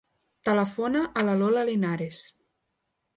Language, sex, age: Catalan, female, 19-29